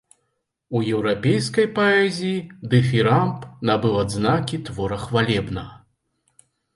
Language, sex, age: Belarusian, male, 40-49